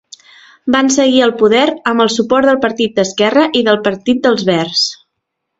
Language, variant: Catalan, Central